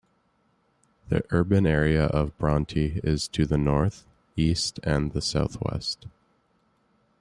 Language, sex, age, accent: English, male, 19-29, Canadian English